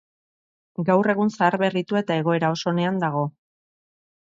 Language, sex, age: Basque, female, 40-49